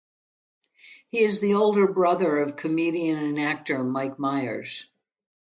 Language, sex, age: English, female, 70-79